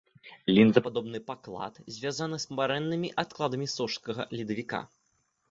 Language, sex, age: Belarusian, male, 19-29